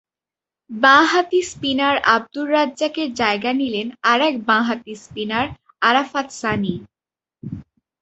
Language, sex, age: Bengali, female, under 19